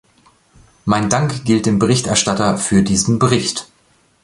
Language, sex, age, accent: German, male, 40-49, Deutschland Deutsch